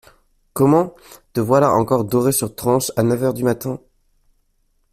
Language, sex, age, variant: French, male, 19-29, Français de métropole